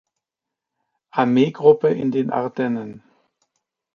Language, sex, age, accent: German, male, 40-49, Deutschland Deutsch